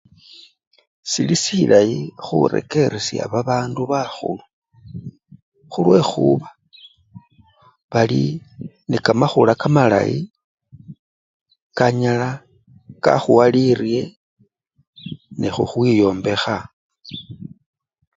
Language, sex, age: Luyia, male, 40-49